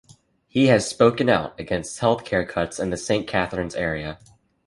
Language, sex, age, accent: English, male, 19-29, United States English